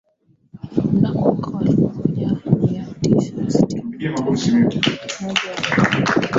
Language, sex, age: Swahili, female, 19-29